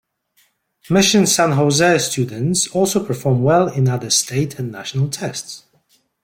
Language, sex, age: English, male, 40-49